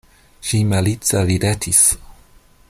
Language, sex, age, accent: Esperanto, male, 30-39, Internacia